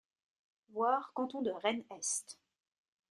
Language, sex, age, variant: French, female, 19-29, Français de métropole